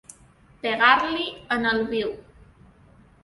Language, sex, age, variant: Catalan, female, 19-29, Balear